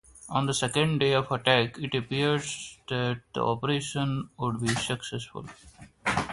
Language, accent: English, India and South Asia (India, Pakistan, Sri Lanka)